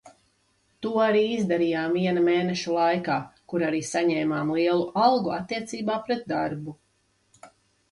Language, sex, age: Latvian, female, 30-39